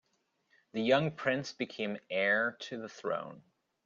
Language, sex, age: English, male, 30-39